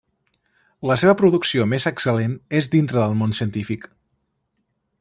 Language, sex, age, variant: Catalan, male, 19-29, Central